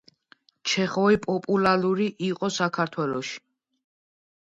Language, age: Georgian, under 19